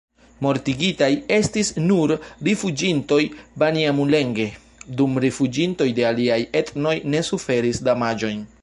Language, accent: Esperanto, Internacia